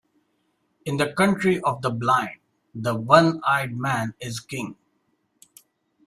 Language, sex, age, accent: English, male, 30-39, India and South Asia (India, Pakistan, Sri Lanka)